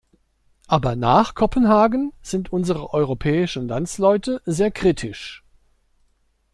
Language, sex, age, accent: German, male, 50-59, Deutschland Deutsch